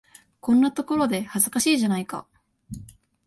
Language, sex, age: Japanese, female, under 19